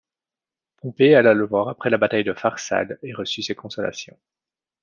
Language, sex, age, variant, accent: French, male, 30-39, Français d'Europe, Français de Belgique